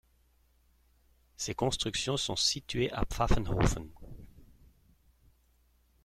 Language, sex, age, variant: French, male, 40-49, Français de métropole